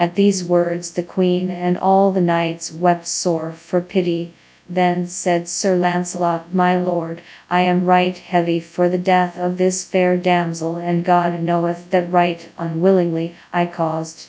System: TTS, FastPitch